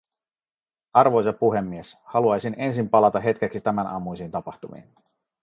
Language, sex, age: Finnish, male, 40-49